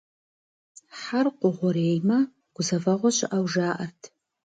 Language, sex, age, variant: Kabardian, female, 50-59, Адыгэбзэ (Къэбэрдей, Кирил, псоми зэдай)